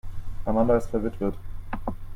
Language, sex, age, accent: German, male, 19-29, Deutschland Deutsch